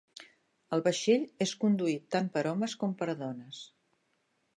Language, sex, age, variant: Catalan, female, 60-69, Central